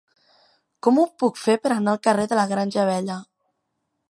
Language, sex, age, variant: Catalan, female, 19-29, Central